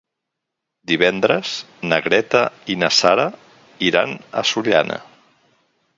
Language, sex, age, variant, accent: Catalan, male, 50-59, Central, Barceloní